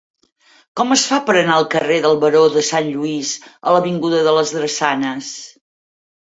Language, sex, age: Catalan, female, 50-59